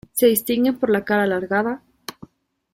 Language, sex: Spanish, female